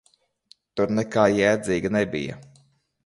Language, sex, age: Latvian, male, 30-39